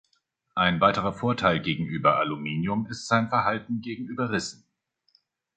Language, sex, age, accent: German, male, 50-59, Deutschland Deutsch